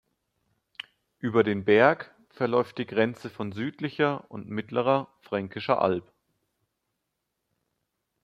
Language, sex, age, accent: German, male, 19-29, Deutschland Deutsch